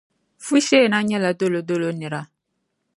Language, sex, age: Dagbani, female, 19-29